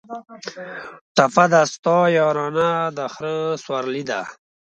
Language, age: Pashto, 30-39